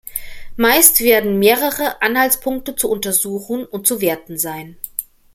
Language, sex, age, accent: German, female, 50-59, Deutschland Deutsch